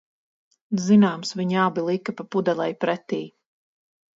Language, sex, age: Latvian, female, 40-49